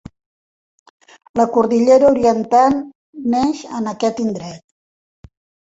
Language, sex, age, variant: Catalan, female, 70-79, Central